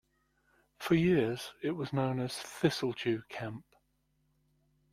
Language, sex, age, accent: English, male, 50-59, England English